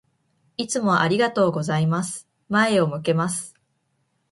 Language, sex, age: Japanese, female, 19-29